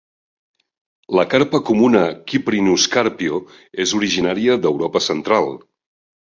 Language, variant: Catalan, Central